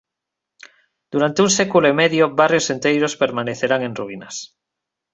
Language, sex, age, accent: Galician, male, 30-39, Normativo (estándar)